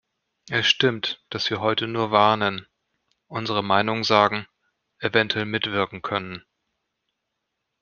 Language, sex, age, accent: German, male, 40-49, Deutschland Deutsch